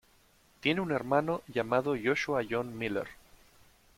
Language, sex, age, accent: Spanish, male, 19-29, España: Norte peninsular (Asturias, Castilla y León, Cantabria, País Vasco, Navarra, Aragón, La Rioja, Guadalajara, Cuenca)